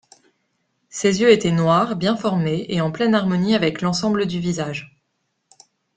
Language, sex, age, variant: French, female, 30-39, Français de métropole